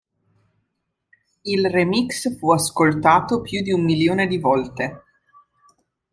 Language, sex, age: Italian, female, 19-29